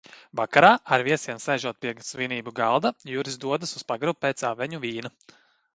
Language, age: Latvian, 30-39